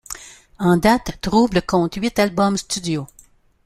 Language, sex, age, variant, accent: French, female, 70-79, Français d'Amérique du Nord, Français du Canada